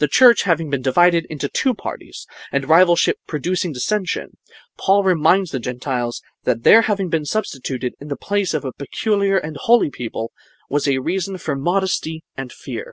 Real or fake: real